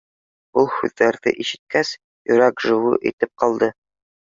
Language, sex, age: Bashkir, male, under 19